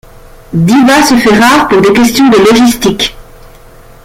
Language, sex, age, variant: French, female, 50-59, Français de métropole